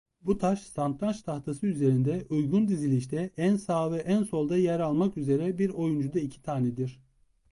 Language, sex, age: Turkish, male, 19-29